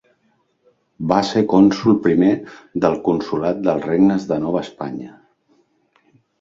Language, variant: Catalan, Central